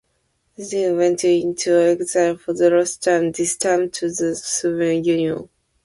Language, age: English, 19-29